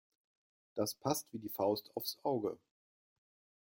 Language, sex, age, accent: German, male, 40-49, Deutschland Deutsch